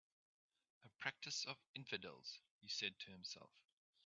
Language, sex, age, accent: English, male, 50-59, Southern African (South Africa, Zimbabwe, Namibia)